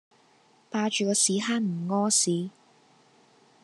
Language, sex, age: Cantonese, female, 19-29